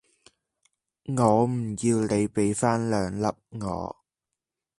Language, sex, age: Cantonese, male, under 19